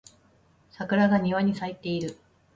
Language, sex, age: Japanese, female, 30-39